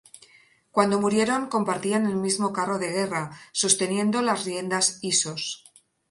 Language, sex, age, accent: Spanish, female, 50-59, España: Norte peninsular (Asturias, Castilla y León, Cantabria, País Vasco, Navarra, Aragón, La Rioja, Guadalajara, Cuenca)